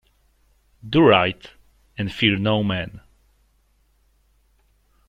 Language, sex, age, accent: English, male, 19-29, United States English